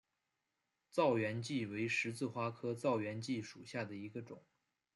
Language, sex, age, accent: Chinese, male, 19-29, 出生地：河南省